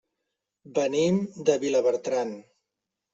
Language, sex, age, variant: Catalan, male, 30-39, Central